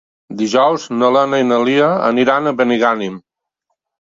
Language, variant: Catalan, Balear